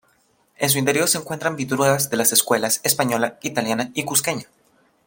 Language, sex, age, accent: Spanish, male, under 19, Andino-Pacífico: Colombia, Perú, Ecuador, oeste de Bolivia y Venezuela andina